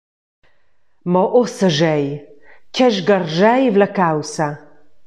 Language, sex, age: Romansh, female, 40-49